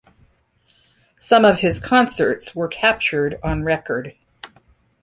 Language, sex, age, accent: English, female, 60-69, United States English